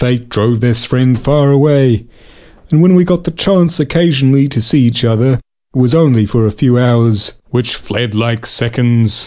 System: none